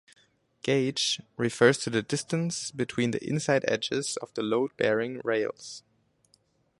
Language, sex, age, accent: English, male, 19-29, German English